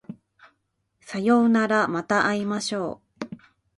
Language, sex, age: Japanese, female, 19-29